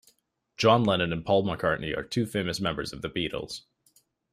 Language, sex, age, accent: English, male, 19-29, Canadian English